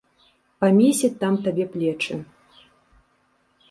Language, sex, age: Belarusian, female, 30-39